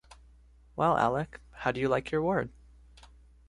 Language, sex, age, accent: English, male, 19-29, United States English